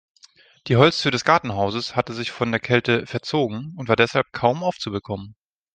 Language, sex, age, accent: German, male, 30-39, Deutschland Deutsch